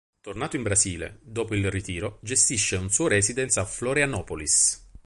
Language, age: Italian, 30-39